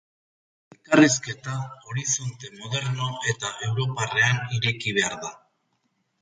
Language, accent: Basque, Mendebalekoa (Araba, Bizkaia, Gipuzkoako mendebaleko herri batzuk)